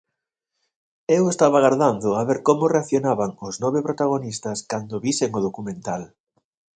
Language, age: Galician, 40-49